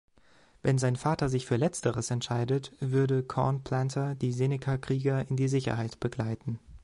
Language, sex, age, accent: German, male, 19-29, Deutschland Deutsch